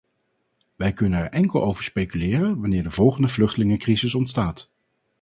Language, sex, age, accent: Dutch, male, 40-49, Nederlands Nederlands